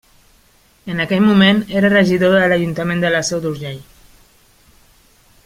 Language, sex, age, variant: Catalan, female, 30-39, Central